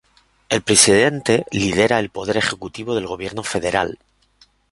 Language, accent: Spanish, España: Centro-Sur peninsular (Madrid, Toledo, Castilla-La Mancha)